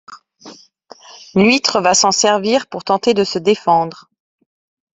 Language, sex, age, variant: French, female, 40-49, Français de métropole